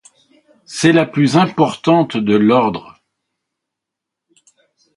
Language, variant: French, Français de métropole